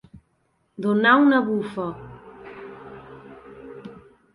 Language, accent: Catalan, valencià